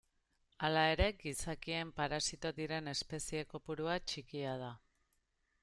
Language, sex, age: Basque, female, 40-49